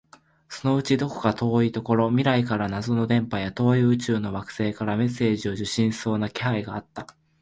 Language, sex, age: Japanese, male, under 19